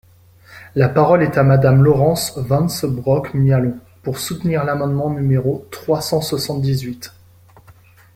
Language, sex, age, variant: French, male, 19-29, Français de métropole